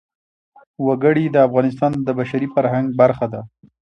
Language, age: Pashto, 19-29